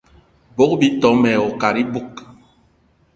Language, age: Eton (Cameroon), 30-39